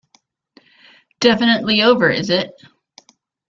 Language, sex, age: English, female, 50-59